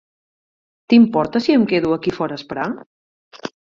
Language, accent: Catalan, Empordanès